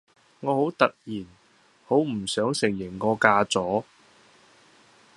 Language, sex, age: Cantonese, male, 30-39